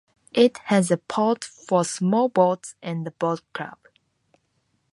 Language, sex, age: English, female, 19-29